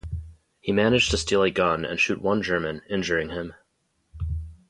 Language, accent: English, United States English